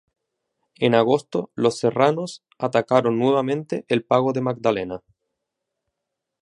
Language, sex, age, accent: Spanish, male, 19-29, España: Islas Canarias